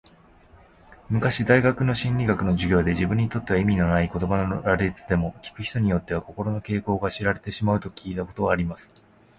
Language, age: Japanese, 30-39